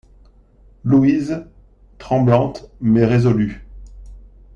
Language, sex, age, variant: French, male, 40-49, Français de métropole